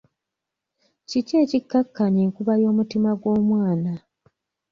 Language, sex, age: Ganda, female, 19-29